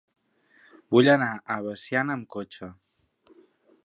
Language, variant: Catalan, Central